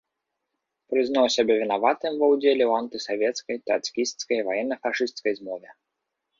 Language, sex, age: Belarusian, male, 30-39